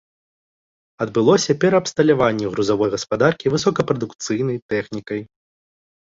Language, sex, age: Belarusian, male, 19-29